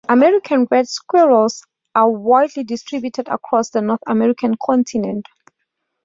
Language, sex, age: English, female, 30-39